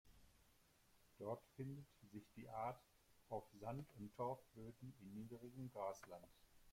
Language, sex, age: German, male, 60-69